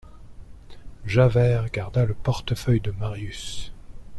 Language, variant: French, Français de métropole